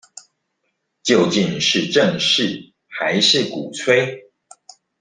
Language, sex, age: Chinese, male, 40-49